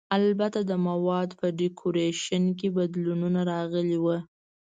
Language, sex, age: Pashto, female, 19-29